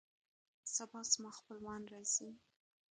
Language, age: Pashto, under 19